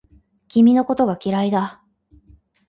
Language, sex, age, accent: Japanese, female, 30-39, 標準語